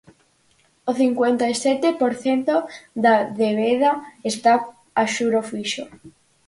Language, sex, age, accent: Galician, female, under 19, Normativo (estándar)